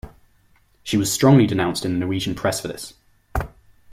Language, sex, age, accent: English, male, 19-29, England English